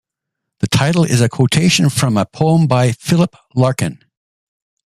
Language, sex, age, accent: English, male, 60-69, Canadian English